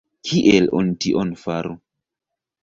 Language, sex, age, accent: Esperanto, male, 30-39, Internacia